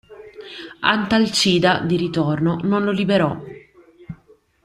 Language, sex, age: Italian, female, 30-39